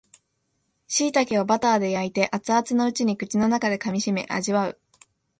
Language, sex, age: Japanese, female, 19-29